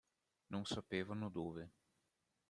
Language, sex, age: Italian, male, 19-29